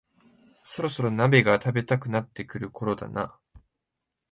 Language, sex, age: Japanese, male, 19-29